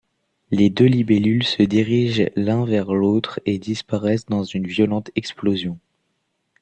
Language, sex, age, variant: French, male, under 19, Français de métropole